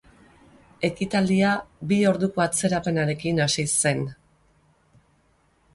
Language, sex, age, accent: Basque, female, 50-59, Mendebalekoa (Araba, Bizkaia, Gipuzkoako mendebaleko herri batzuk)